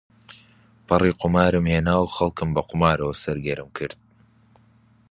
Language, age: Central Kurdish, 19-29